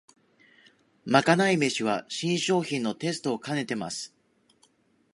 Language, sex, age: Japanese, male, 19-29